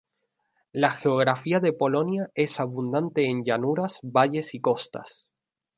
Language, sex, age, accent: Spanish, male, 19-29, España: Islas Canarias